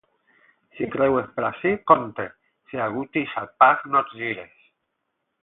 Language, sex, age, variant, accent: Catalan, male, 40-49, Alacantí, Barcelona